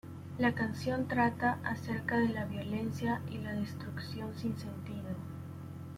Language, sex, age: Spanish, female, 19-29